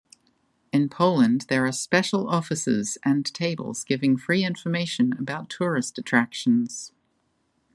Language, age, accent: English, 30-39, Australian English